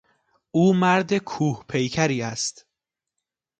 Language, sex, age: Persian, male, 19-29